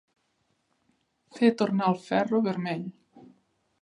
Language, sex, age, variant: Catalan, male, 19-29, Nord-Occidental